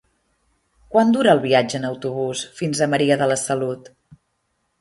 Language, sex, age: Catalan, female, 30-39